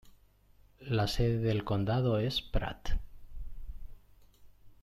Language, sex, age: Spanish, male, 50-59